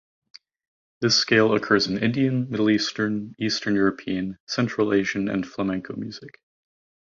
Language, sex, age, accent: English, male, 19-29, United States English